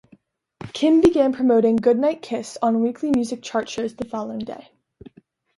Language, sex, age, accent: English, female, 19-29, United States English